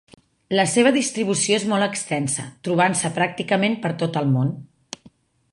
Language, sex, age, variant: Catalan, female, 40-49, Septentrional